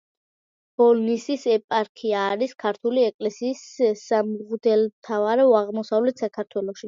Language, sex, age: Georgian, female, under 19